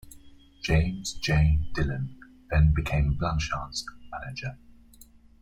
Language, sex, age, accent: English, male, 19-29, England English